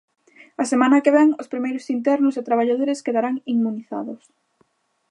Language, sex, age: Galician, female, 19-29